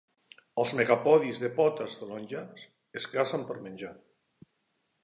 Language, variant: Catalan, Central